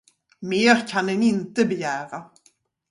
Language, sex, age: Swedish, female, 40-49